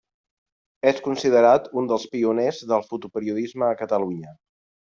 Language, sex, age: Catalan, male, 40-49